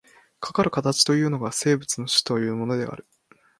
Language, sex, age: Japanese, male, 19-29